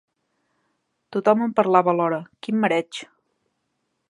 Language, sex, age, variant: Catalan, female, 30-39, Central